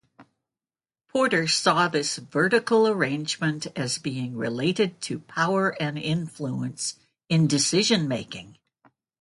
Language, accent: English, United States English